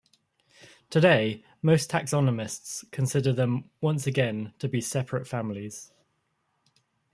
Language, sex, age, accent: English, male, 19-29, England English